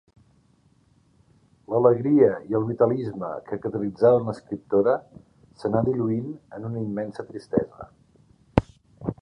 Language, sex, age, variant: Catalan, male, 50-59, Central